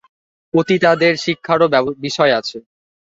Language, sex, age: Bengali, male, under 19